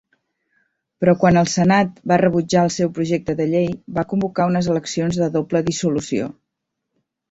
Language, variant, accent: Catalan, Central, Barceloní